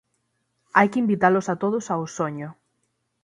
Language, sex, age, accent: Galician, female, 19-29, Atlántico (seseo e gheada); Normativo (estándar)